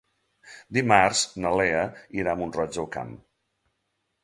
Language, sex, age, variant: Catalan, male, 40-49, Central